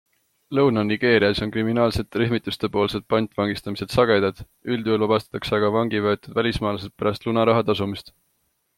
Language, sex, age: Estonian, male, 19-29